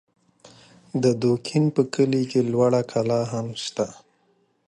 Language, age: Pashto, 40-49